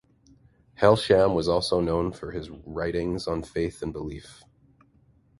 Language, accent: English, Canadian English